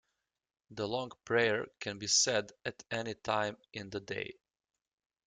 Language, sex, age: English, male, 30-39